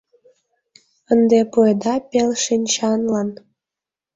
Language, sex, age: Mari, female, 19-29